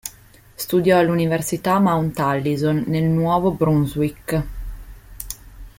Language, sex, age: Italian, female, 19-29